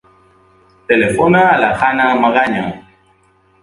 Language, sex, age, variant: Catalan, male, 40-49, Valencià meridional